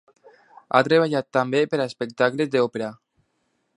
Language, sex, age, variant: Catalan, male, under 19, Alacantí